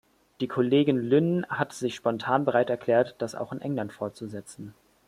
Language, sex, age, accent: German, male, 19-29, Deutschland Deutsch